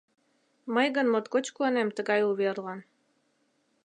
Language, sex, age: Mari, female, 30-39